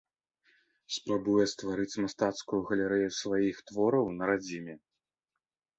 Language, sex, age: Belarusian, male, 30-39